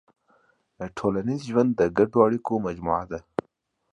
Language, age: Pashto, 19-29